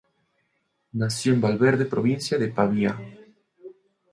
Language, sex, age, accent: Spanish, male, 19-29, México